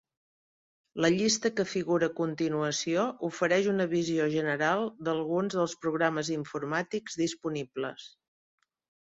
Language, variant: Catalan, Central